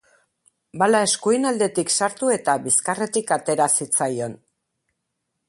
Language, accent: Basque, Mendebalekoa (Araba, Bizkaia, Gipuzkoako mendebaleko herri batzuk)